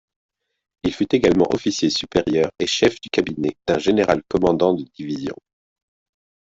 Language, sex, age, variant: French, male, 30-39, Français de métropole